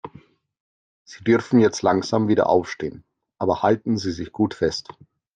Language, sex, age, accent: German, male, 30-39, Österreichisches Deutsch